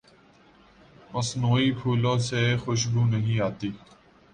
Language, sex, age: Urdu, male, 19-29